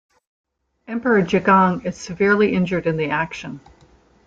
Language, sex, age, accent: English, female, 50-59, United States English